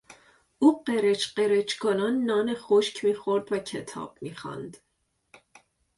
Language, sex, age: Persian, female, 30-39